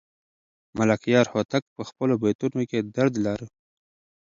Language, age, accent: Pashto, 30-39, پکتیا ولایت، احمدزی